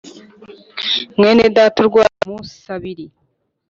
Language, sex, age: Kinyarwanda, female, 19-29